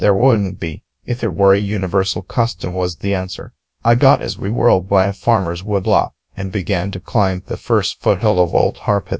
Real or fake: fake